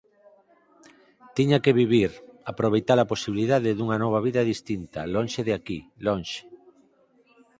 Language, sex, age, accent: Galician, male, 50-59, Central (gheada)